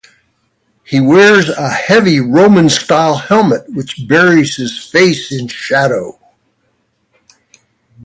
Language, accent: English, United States English